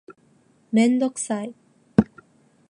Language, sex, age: Japanese, female, 19-29